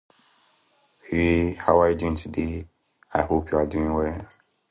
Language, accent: English, United States English